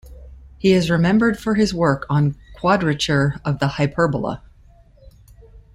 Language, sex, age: English, female, 50-59